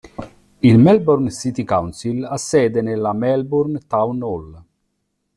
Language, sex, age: Italian, male, 50-59